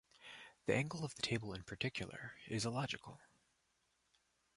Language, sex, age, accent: English, male, 19-29, United States English